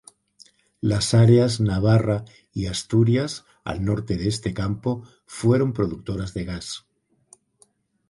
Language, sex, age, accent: Spanish, male, 50-59, España: Norte peninsular (Asturias, Castilla y León, Cantabria, País Vasco, Navarra, Aragón, La Rioja, Guadalajara, Cuenca)